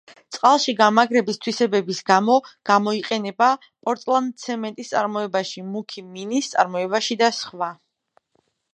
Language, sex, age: Georgian, female, 19-29